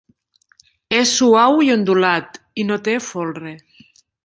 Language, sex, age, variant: Catalan, female, 40-49, Nord-Occidental